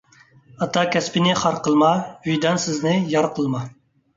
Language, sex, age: Uyghur, male, 30-39